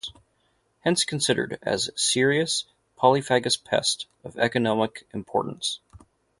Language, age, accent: English, 30-39, United States English